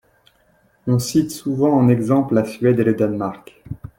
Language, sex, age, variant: French, male, 30-39, Français de métropole